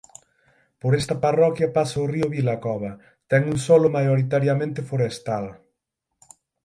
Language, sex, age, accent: Galician, male, 19-29, Atlántico (seseo e gheada); Normativo (estándar)